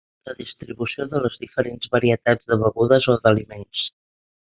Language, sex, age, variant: Catalan, female, 60-69, Central